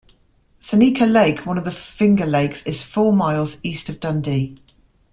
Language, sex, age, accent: English, female, 50-59, England English